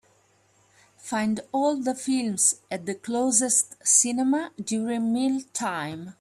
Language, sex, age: English, female, 40-49